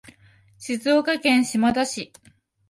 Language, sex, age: Japanese, female, 19-29